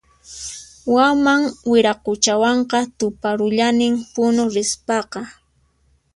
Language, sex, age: Puno Quechua, female, 19-29